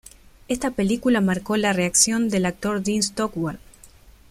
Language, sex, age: Spanish, female, 19-29